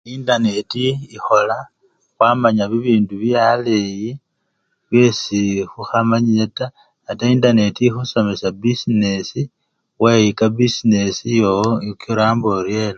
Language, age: Luyia, 40-49